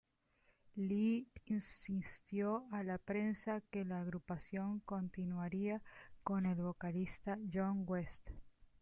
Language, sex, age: Spanish, female, 30-39